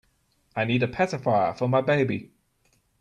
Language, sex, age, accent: English, male, 30-39, Australian English